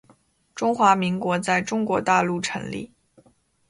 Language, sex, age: Chinese, female, 19-29